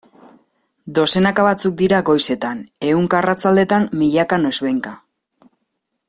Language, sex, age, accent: Basque, female, 30-39, Mendebalekoa (Araba, Bizkaia, Gipuzkoako mendebaleko herri batzuk)